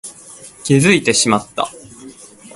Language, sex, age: Japanese, male, 19-29